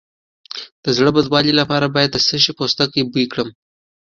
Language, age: Pashto, 19-29